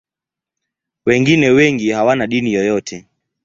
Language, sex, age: Swahili, male, 19-29